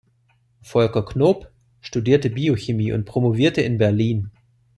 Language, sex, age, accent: German, male, 40-49, Deutschland Deutsch